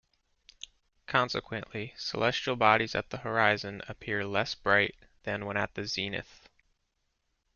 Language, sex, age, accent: English, male, 40-49, United States English